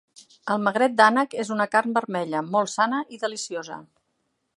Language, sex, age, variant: Catalan, female, 50-59, Central